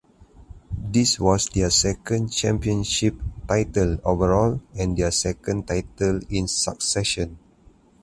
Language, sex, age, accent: English, male, 30-39, Malaysian English